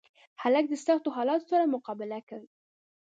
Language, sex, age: Pashto, female, 19-29